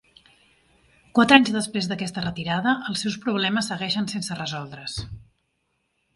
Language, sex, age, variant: Catalan, female, 40-49, Central